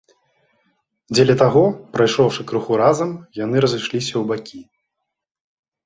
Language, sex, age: Belarusian, male, 19-29